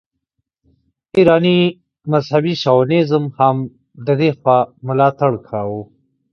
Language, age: Pashto, 30-39